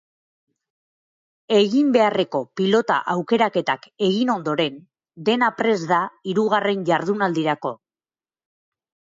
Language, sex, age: Basque, female, 30-39